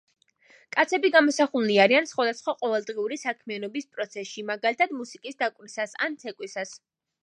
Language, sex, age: Georgian, female, 19-29